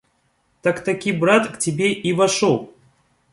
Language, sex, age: Russian, male, 19-29